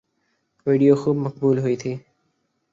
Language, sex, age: Urdu, male, 19-29